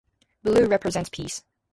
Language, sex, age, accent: English, female, 19-29, United States English